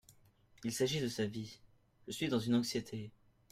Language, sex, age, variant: French, male, under 19, Français de métropole